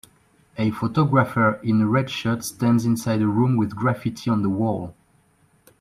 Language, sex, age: English, male, 19-29